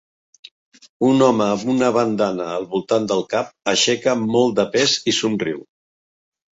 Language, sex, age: Catalan, male, 60-69